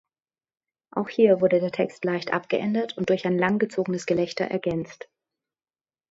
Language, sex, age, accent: German, female, 30-39, Hochdeutsch